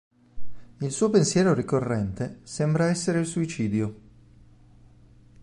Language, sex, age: Italian, male, 40-49